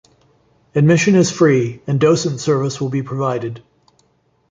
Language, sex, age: English, male, 40-49